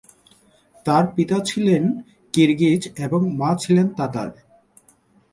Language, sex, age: Bengali, male, 19-29